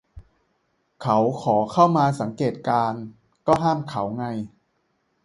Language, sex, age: Thai, male, 30-39